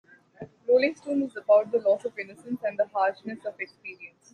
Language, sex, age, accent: English, female, 19-29, India and South Asia (India, Pakistan, Sri Lanka)